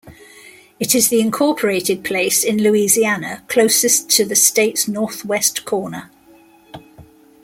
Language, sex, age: English, female, 60-69